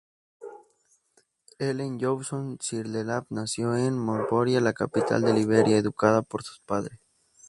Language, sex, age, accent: Spanish, male, 19-29, México